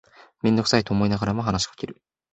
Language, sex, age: Japanese, male, 19-29